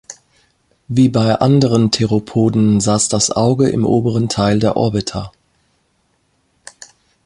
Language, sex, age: German, female, 50-59